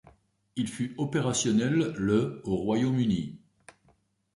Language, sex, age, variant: French, male, 60-69, Français de métropole